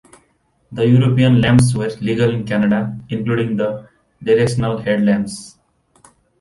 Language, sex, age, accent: English, male, 19-29, India and South Asia (India, Pakistan, Sri Lanka)